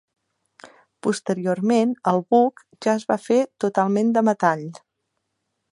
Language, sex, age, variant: Catalan, female, 40-49, Central